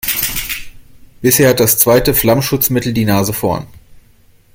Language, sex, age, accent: German, male, 30-39, Deutschland Deutsch